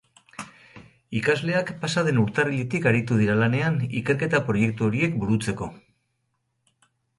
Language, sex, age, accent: Basque, male, 60-69, Erdialdekoa edo Nafarra (Gipuzkoa, Nafarroa)